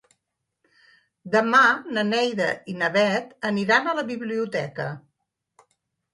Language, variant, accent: Catalan, Central, central